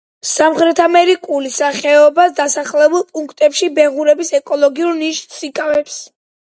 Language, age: Georgian, 19-29